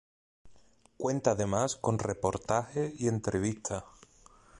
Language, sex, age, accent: Spanish, male, 19-29, España: Sur peninsular (Andalucia, Extremadura, Murcia)